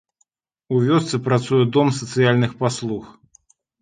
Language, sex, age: Belarusian, male, 40-49